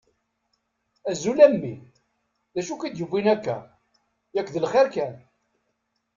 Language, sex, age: Kabyle, male, 60-69